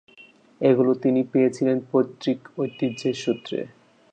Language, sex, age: Bengali, male, 19-29